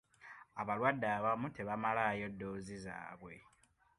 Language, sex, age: Ganda, male, 19-29